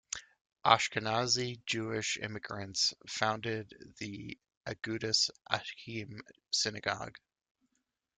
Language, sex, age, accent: English, male, 30-39, United States English